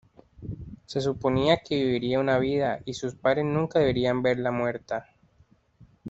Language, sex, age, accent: Spanish, male, 19-29, Caribe: Cuba, Venezuela, Puerto Rico, República Dominicana, Panamá, Colombia caribeña, México caribeño, Costa del golfo de México